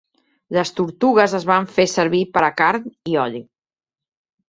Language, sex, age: Catalan, female, 30-39